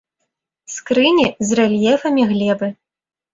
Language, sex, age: Belarusian, female, 19-29